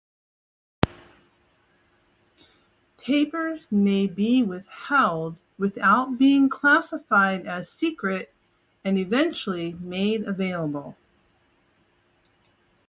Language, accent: English, United States English